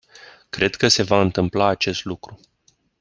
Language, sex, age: Romanian, male, 40-49